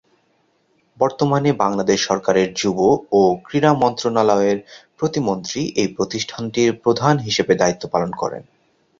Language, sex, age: Bengali, male, 30-39